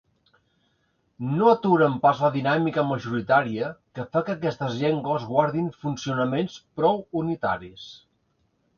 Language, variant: Catalan, Central